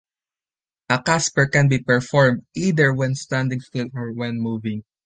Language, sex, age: English, male, 19-29